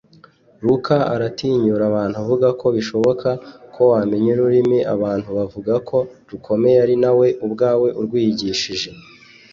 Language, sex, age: Kinyarwanda, male, 19-29